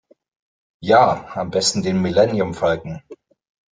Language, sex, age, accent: German, male, 30-39, Deutschland Deutsch